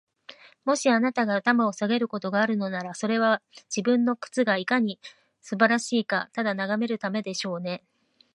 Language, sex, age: Japanese, female, 50-59